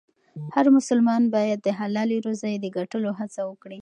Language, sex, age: Pashto, female, 19-29